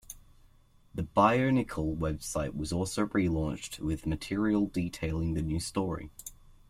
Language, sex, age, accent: English, male, under 19, Australian English